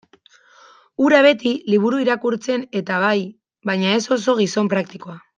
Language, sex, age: Basque, female, 19-29